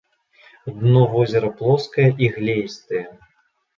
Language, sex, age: Belarusian, male, 19-29